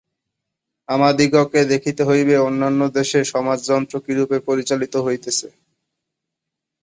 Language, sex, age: Bengali, male, 19-29